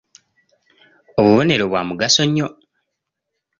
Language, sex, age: Ganda, male, 19-29